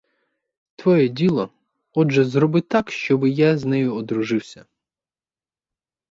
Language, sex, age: Ukrainian, male, 19-29